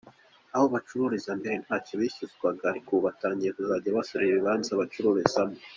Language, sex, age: Kinyarwanda, male, 19-29